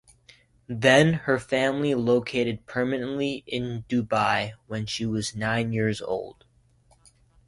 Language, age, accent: English, 19-29, United States English